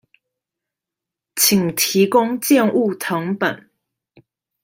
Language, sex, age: Chinese, female, 30-39